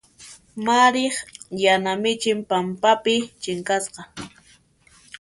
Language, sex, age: Puno Quechua, female, 19-29